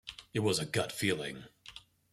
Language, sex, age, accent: English, male, 19-29, United States English